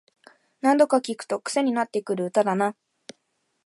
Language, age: Japanese, 19-29